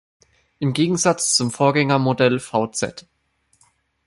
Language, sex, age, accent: German, male, under 19, Deutschland Deutsch